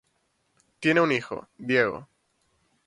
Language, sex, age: Spanish, male, 19-29